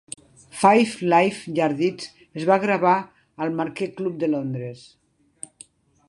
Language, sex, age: Catalan, female, 60-69